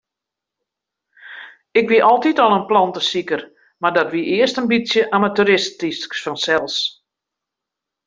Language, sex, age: Western Frisian, female, 60-69